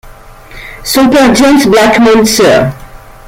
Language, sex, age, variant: French, female, 50-59, Français de métropole